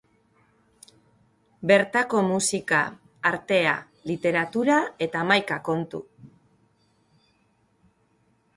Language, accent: Basque, Mendebalekoa (Araba, Bizkaia, Gipuzkoako mendebaleko herri batzuk)